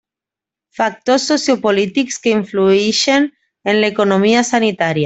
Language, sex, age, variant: Catalan, female, 19-29, Nord-Occidental